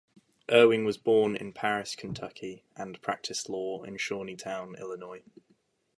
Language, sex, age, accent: English, male, 19-29, England English